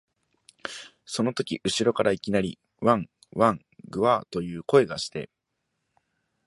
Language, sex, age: Japanese, male, 19-29